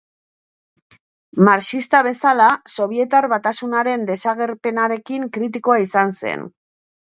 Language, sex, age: Basque, female, 50-59